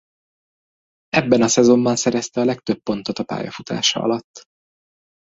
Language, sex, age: Hungarian, male, 30-39